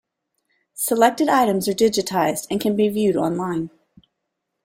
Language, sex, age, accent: English, female, 40-49, United States English